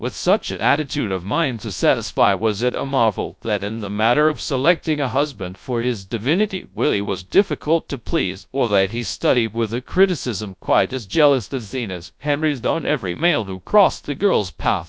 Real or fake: fake